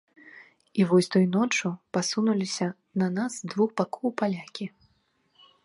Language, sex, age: Belarusian, female, 19-29